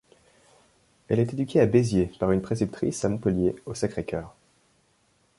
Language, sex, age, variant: French, male, 19-29, Français de métropole